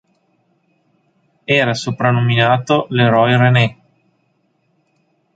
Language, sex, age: Italian, male, 30-39